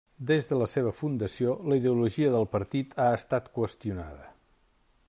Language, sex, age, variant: Catalan, male, 50-59, Central